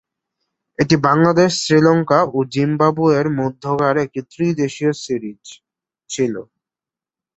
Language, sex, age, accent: Bengali, male, 19-29, Native